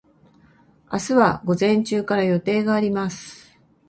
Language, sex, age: Japanese, female, 50-59